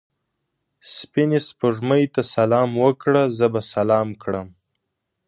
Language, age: Pashto, 19-29